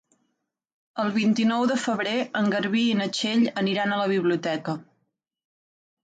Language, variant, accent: Catalan, Septentrional, central; septentrional